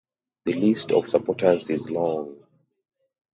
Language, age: English, 30-39